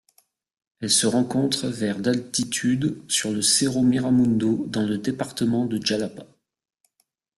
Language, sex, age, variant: French, male, 40-49, Français de métropole